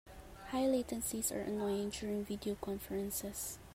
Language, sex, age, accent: English, female, 19-29, Filipino